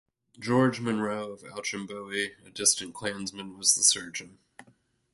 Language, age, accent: English, 30-39, United States English